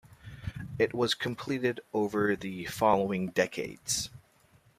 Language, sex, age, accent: English, male, 30-39, England English